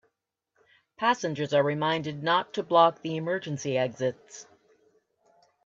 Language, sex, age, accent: English, female, 50-59, Canadian English